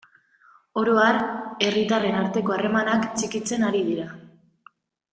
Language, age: Basque, 19-29